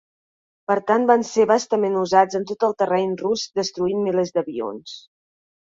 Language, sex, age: Catalan, female, 30-39